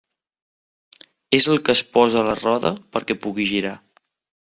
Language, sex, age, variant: Catalan, male, 19-29, Central